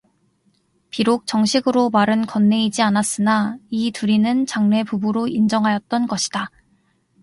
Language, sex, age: Korean, female, 19-29